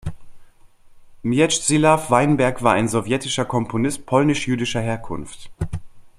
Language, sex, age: German, male, 19-29